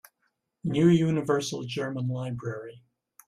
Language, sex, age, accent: English, male, 70-79, United States English